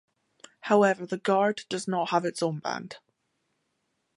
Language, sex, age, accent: English, female, 19-29, Scottish English